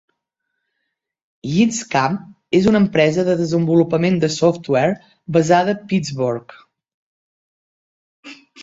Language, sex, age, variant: Catalan, female, 50-59, Central